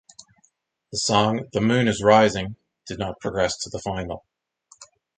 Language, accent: English, Canadian English